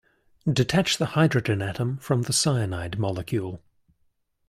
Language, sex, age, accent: English, male, 19-29, Australian English